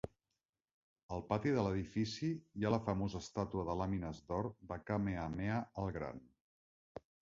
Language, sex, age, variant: Catalan, male, 40-49, Central